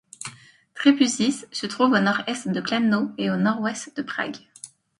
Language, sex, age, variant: French, female, 19-29, Français de métropole